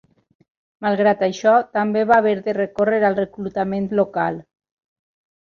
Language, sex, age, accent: Catalan, female, 40-49, valencià